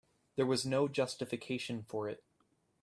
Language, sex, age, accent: English, male, 19-29, United States English